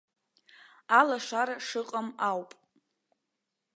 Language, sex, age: Abkhazian, female, 19-29